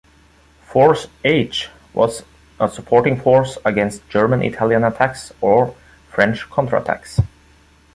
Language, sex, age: English, male, 30-39